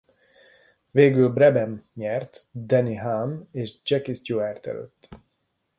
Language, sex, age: Hungarian, male, 50-59